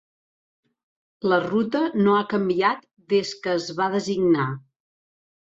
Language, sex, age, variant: Catalan, female, 40-49, Central